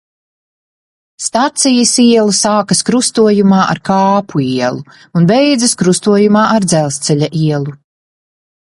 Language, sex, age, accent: Latvian, female, 40-49, bez akcenta